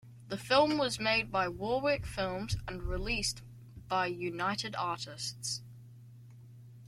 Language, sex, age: English, male, under 19